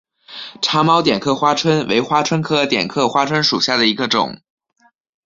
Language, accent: Chinese, 出生地：辽宁省